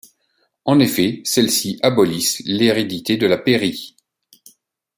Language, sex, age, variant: French, male, 40-49, Français de métropole